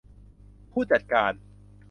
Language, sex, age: Thai, male, 19-29